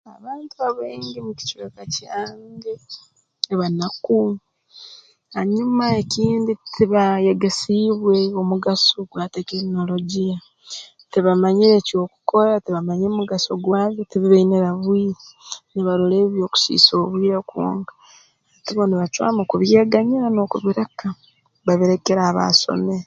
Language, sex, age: Tooro, female, 30-39